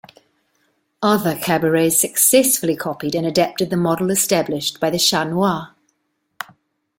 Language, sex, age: English, female, 40-49